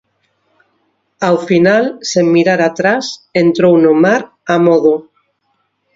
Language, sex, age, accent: Galician, female, 50-59, Oriental (común en zona oriental)